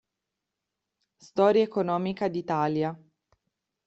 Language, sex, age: Italian, female, 30-39